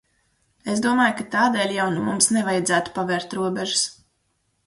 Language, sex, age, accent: Latvian, female, 19-29, Vidus dialekts